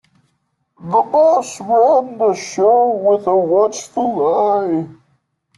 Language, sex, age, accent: English, male, 19-29, United States English